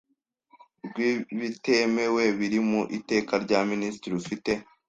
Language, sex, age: Kinyarwanda, male, under 19